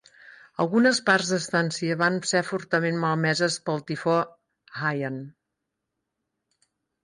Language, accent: Catalan, Girona